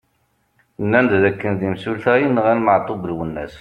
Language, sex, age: Kabyle, male, 40-49